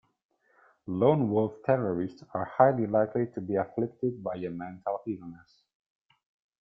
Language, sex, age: English, male, 19-29